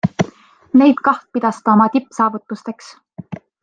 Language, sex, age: Estonian, female, 19-29